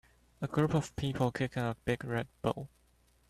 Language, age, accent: English, under 19, United States English